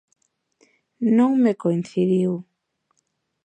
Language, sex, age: Galician, female, 19-29